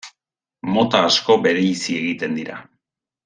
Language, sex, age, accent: Basque, male, 50-59, Erdialdekoa edo Nafarra (Gipuzkoa, Nafarroa)